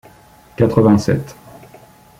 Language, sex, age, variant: French, male, 30-39, Français de métropole